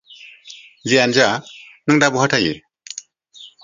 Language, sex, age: Bodo, female, 40-49